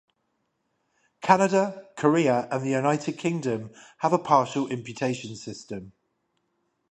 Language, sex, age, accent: English, male, 30-39, England English